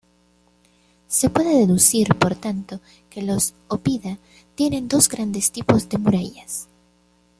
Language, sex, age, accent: Spanish, female, 19-29, América central